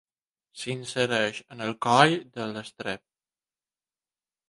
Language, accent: Catalan, balear; aprenent (recent, des del castellà)